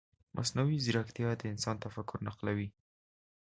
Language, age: Pashto, under 19